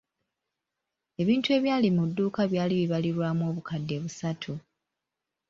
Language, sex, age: Ganda, female, 19-29